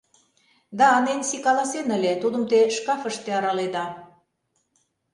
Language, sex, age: Mari, female, 50-59